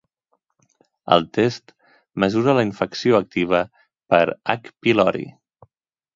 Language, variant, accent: Catalan, Central, central